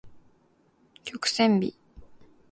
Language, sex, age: Japanese, female, 19-29